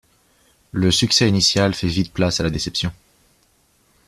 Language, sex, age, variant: French, male, 19-29, Français de métropole